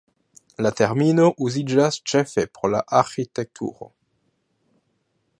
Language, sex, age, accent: Esperanto, male, under 19, Internacia